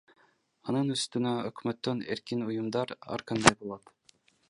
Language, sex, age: Kyrgyz, male, under 19